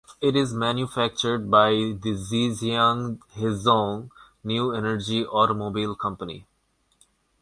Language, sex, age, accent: English, male, 19-29, India and South Asia (India, Pakistan, Sri Lanka)